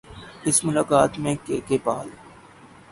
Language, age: Urdu, 19-29